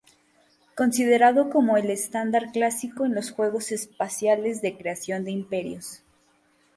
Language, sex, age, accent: Spanish, female, 19-29, México